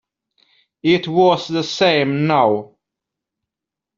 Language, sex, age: English, male, 40-49